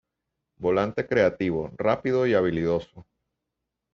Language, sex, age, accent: Spanish, male, 40-49, Caribe: Cuba, Venezuela, Puerto Rico, República Dominicana, Panamá, Colombia caribeña, México caribeño, Costa del golfo de México